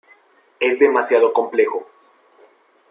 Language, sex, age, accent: Spanish, male, 19-29, México